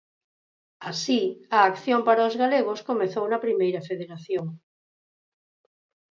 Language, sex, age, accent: Galician, female, 50-59, Normativo (estándar)